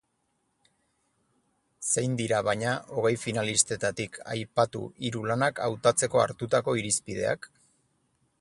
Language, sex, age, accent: Basque, male, 40-49, Erdialdekoa edo Nafarra (Gipuzkoa, Nafarroa)